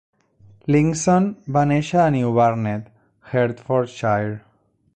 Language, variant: Catalan, Central